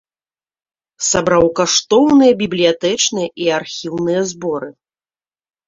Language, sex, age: Belarusian, female, 30-39